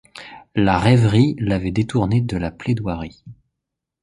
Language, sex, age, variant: French, male, 40-49, Français de métropole